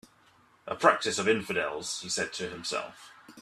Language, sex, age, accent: English, male, 30-39, England English